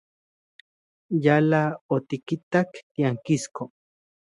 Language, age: Central Puebla Nahuatl, 30-39